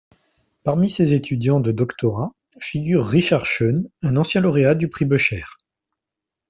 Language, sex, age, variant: French, male, 40-49, Français de métropole